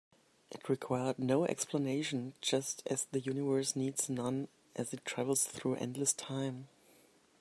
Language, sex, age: English, female, 50-59